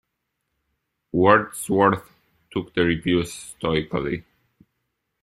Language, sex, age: English, male, 19-29